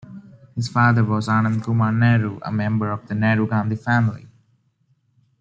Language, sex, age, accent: English, male, 19-29, India and South Asia (India, Pakistan, Sri Lanka)